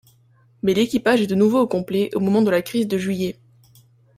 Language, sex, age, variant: French, female, 19-29, Français de métropole